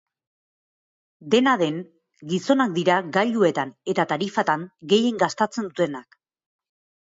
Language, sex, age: Basque, female, 30-39